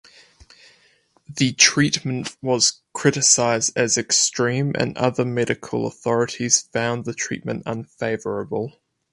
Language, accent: English, New Zealand English